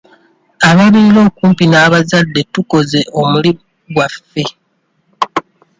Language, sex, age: Ganda, male, 19-29